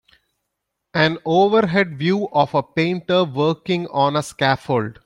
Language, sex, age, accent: English, male, 40-49, India and South Asia (India, Pakistan, Sri Lanka)